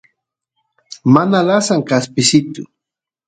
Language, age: Santiago del Estero Quichua, 30-39